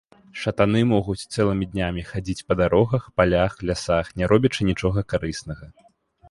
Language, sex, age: Belarusian, male, 19-29